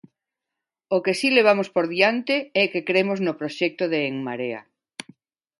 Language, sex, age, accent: Galician, female, 50-59, Neofalante